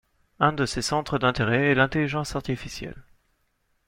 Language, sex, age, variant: French, male, 19-29, Français de métropole